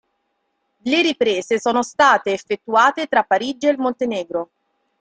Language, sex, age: Italian, female, 30-39